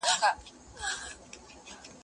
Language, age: Pashto, 30-39